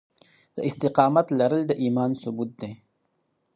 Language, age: Pashto, 19-29